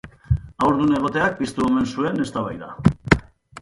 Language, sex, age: Basque, male, 50-59